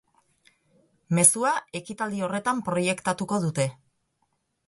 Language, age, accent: Basque, 50-59, Erdialdekoa edo Nafarra (Gipuzkoa, Nafarroa)